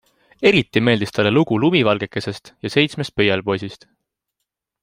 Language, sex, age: Estonian, male, 19-29